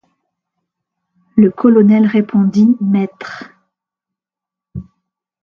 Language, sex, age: French, female, 50-59